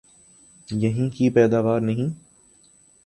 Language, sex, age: Urdu, male, 19-29